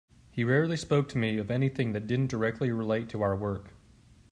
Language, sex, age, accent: English, male, 30-39, United States English